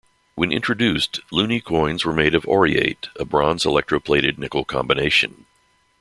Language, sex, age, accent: English, male, 60-69, United States English